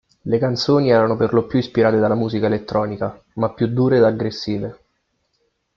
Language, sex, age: Italian, male, 19-29